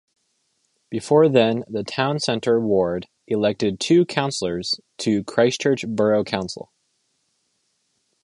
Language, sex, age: English, male, 19-29